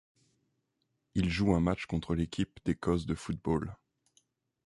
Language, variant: French, Français de métropole